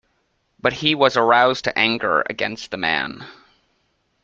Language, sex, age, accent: English, male, 19-29, United States English